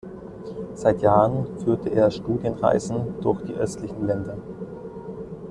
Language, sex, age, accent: German, male, 19-29, Deutschland Deutsch